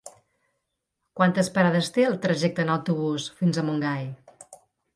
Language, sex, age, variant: Catalan, female, 40-49, Central